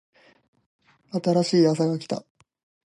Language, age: Japanese, 19-29